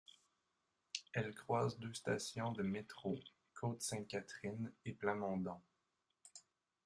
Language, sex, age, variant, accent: French, male, 30-39, Français d'Amérique du Nord, Français du Canada